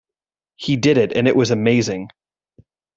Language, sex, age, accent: English, male, 30-39, Canadian English